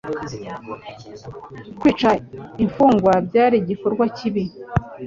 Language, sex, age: Kinyarwanda, male, 19-29